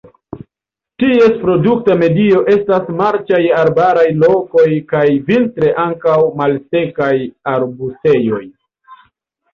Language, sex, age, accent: Esperanto, male, 19-29, Internacia